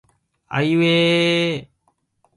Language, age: Japanese, 19-29